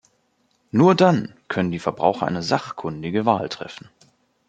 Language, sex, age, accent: German, male, 19-29, Deutschland Deutsch